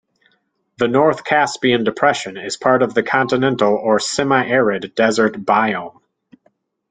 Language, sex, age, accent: English, male, 30-39, United States English